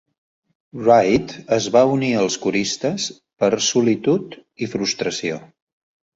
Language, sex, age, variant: Catalan, male, 40-49, Central